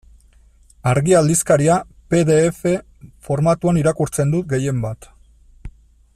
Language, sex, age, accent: Basque, male, 40-49, Erdialdekoa edo Nafarra (Gipuzkoa, Nafarroa)